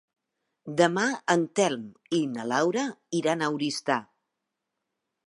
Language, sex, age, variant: Catalan, female, 40-49, Central